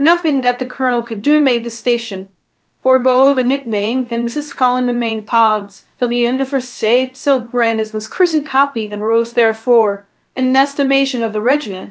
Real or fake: fake